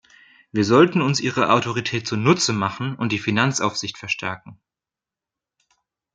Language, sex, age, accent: German, male, 30-39, Deutschland Deutsch